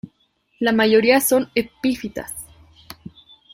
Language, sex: Spanish, female